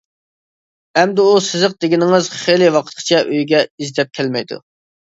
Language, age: Uyghur, 19-29